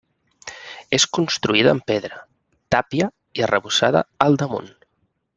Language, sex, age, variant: Catalan, male, 30-39, Central